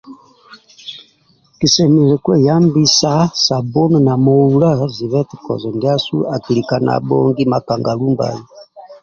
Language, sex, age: Amba (Uganda), male, 60-69